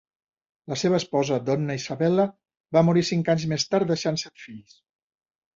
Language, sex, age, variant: Catalan, male, 60-69, Central